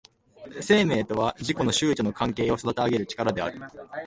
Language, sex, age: Japanese, male, 19-29